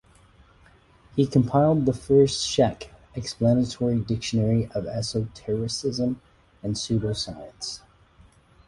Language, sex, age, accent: English, male, 40-49, United States English